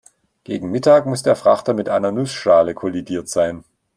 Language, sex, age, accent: German, male, 40-49, Deutschland Deutsch